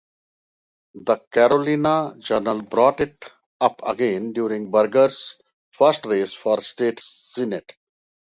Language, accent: English, India and South Asia (India, Pakistan, Sri Lanka)